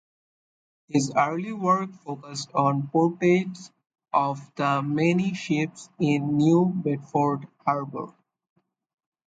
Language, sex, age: English, male, 19-29